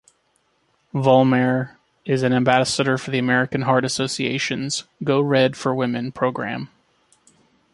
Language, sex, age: English, male, 30-39